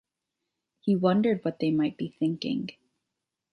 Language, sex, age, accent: English, female, 19-29, United States English